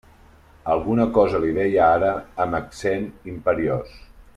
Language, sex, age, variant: Catalan, male, 40-49, Central